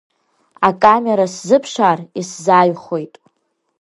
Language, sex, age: Abkhazian, female, under 19